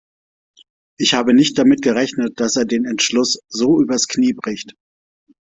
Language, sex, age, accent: German, male, 40-49, Deutschland Deutsch